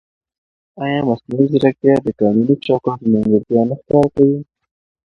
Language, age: Pashto, 19-29